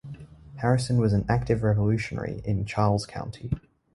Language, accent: English, Australian English